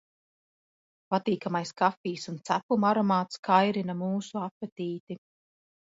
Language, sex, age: Latvian, female, 40-49